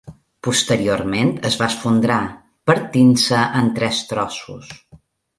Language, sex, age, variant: Catalan, female, 40-49, Balear